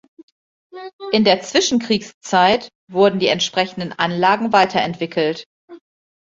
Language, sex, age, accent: German, female, 40-49, Deutschland Deutsch